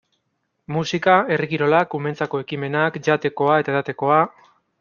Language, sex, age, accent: Basque, male, 19-29, Mendebalekoa (Araba, Bizkaia, Gipuzkoako mendebaleko herri batzuk)